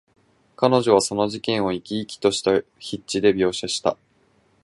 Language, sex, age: Japanese, male, 19-29